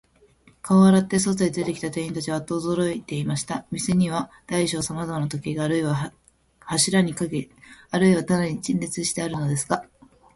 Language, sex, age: Japanese, female, under 19